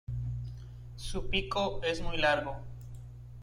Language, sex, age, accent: Spanish, male, 19-29, México